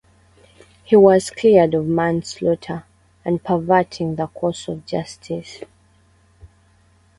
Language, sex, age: English, female, 19-29